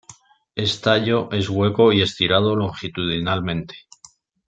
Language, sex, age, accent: Spanish, male, 50-59, España: Centro-Sur peninsular (Madrid, Toledo, Castilla-La Mancha)